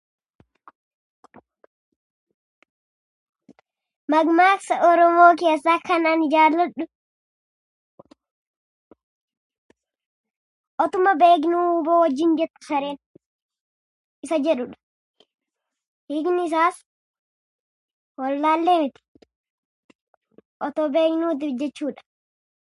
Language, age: Oromo, 19-29